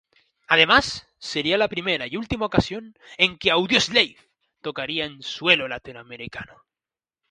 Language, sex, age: Spanish, male, 19-29